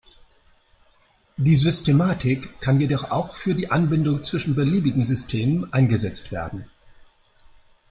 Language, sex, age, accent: German, male, 60-69, Deutschland Deutsch